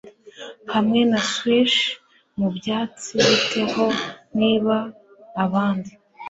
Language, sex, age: Kinyarwanda, female, 19-29